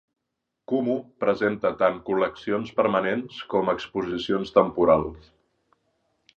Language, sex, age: Catalan, male, 40-49